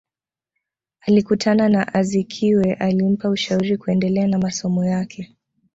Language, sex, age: Swahili, female, 19-29